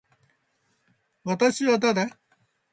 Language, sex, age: Japanese, male, 60-69